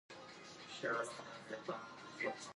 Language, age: Pashto, 19-29